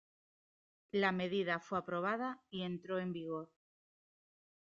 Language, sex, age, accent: Spanish, female, 30-39, España: Norte peninsular (Asturias, Castilla y León, Cantabria, País Vasco, Navarra, Aragón, La Rioja, Guadalajara, Cuenca)